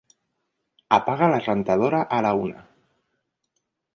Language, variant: Catalan, Central